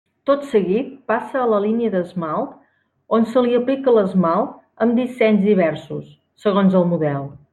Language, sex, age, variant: Catalan, female, 30-39, Central